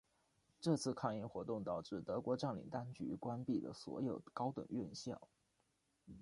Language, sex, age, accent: Chinese, male, 19-29, 出生地：福建省